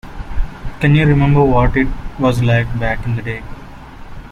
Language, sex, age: English, male, 19-29